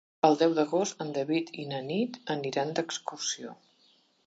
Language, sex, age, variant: Catalan, female, 60-69, Central